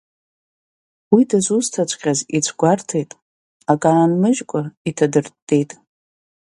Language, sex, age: Abkhazian, female, 30-39